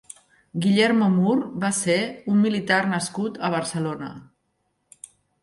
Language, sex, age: Catalan, female, 50-59